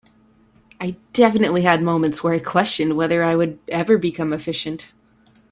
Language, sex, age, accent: English, female, 19-29, Canadian English